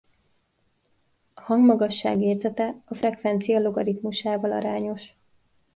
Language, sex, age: Hungarian, female, 19-29